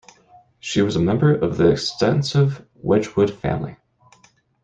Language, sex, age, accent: English, male, 30-39, United States English